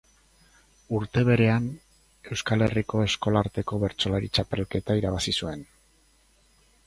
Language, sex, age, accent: Basque, male, 50-59, Erdialdekoa edo Nafarra (Gipuzkoa, Nafarroa)